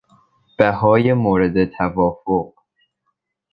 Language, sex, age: Persian, male, under 19